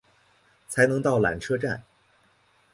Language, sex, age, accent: Chinese, male, 19-29, 出生地：黑龙江省